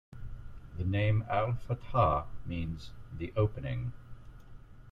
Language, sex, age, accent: English, male, 50-59, United States English